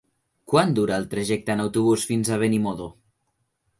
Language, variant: Catalan, Central